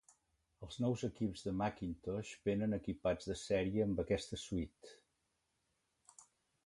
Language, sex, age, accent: Catalan, male, 60-69, Oriental